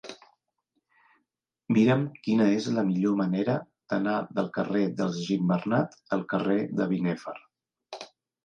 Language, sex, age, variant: Catalan, male, 40-49, Central